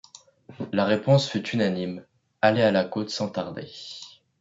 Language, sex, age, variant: French, male, under 19, Français de métropole